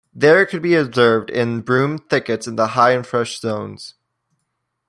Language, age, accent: English, under 19, Canadian English